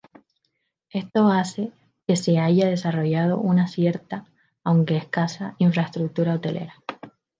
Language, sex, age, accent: Spanish, female, 19-29, España: Islas Canarias